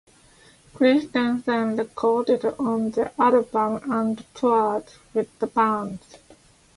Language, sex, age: English, female, 30-39